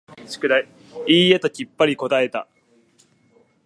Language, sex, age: Japanese, male, 19-29